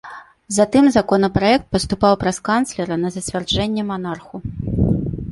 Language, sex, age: Belarusian, female, 30-39